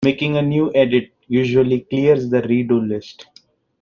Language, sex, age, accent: English, male, 30-39, India and South Asia (India, Pakistan, Sri Lanka)